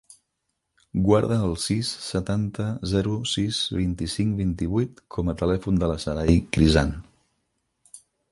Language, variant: Catalan, Central